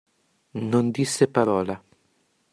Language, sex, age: Italian, male, under 19